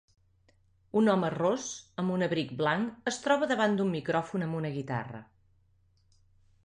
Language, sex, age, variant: Catalan, female, 40-49, Nord-Occidental